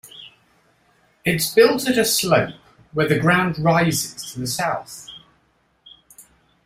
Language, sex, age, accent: English, male, 50-59, England English